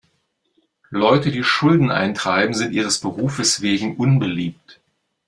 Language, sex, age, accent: German, male, 40-49, Deutschland Deutsch